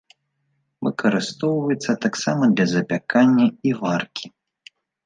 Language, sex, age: Belarusian, male, 19-29